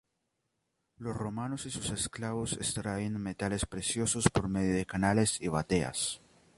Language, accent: Spanish, Andino-Pacífico: Colombia, Perú, Ecuador, oeste de Bolivia y Venezuela andina